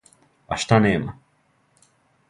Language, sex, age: Serbian, male, 19-29